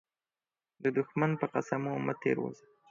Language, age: Pashto, 19-29